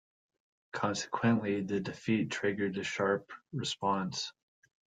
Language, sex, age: English, male, 30-39